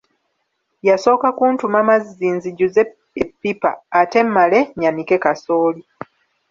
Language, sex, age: Ganda, female, 30-39